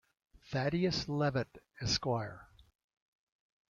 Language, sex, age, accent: English, male, 80-89, United States English